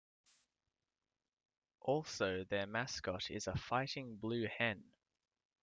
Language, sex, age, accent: English, male, 19-29, Australian English